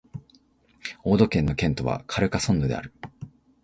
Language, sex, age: Japanese, male, 19-29